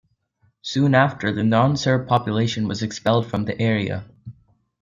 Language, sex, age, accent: English, male, under 19, United States English